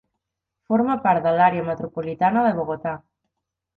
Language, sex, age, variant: Catalan, female, 30-39, Central